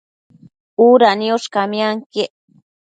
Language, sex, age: Matsés, female, 30-39